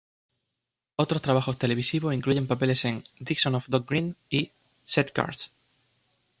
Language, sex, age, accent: Spanish, male, 19-29, España: Sur peninsular (Andalucia, Extremadura, Murcia)